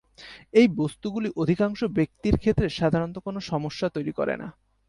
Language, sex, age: Bengali, male, 19-29